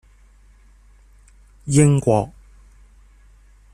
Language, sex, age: Cantonese, male, 40-49